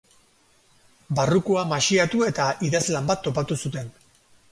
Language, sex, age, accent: Basque, male, 40-49, Mendebalekoa (Araba, Bizkaia, Gipuzkoako mendebaleko herri batzuk)